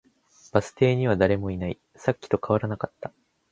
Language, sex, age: Japanese, male, 19-29